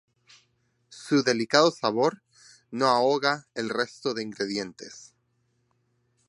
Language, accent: Spanish, España: Islas Canarias